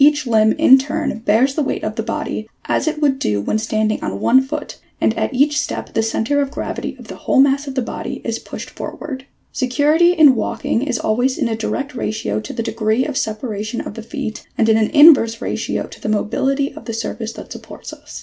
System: none